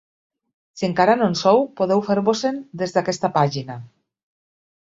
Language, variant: Catalan, Nord-Occidental